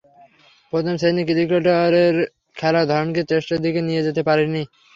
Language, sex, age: Bengali, male, under 19